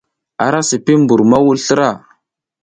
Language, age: South Giziga, 30-39